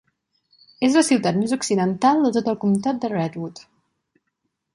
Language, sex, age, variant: Catalan, female, 19-29, Central